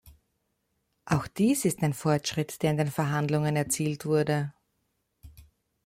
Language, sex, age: German, female, 50-59